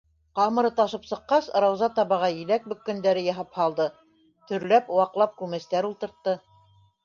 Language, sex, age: Bashkir, female, 60-69